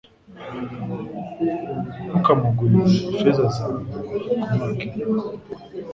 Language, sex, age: Kinyarwanda, male, 19-29